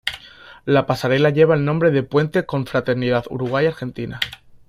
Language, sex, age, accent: Spanish, male, 19-29, España: Sur peninsular (Andalucia, Extremadura, Murcia)